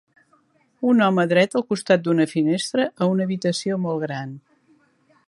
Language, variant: Catalan, Central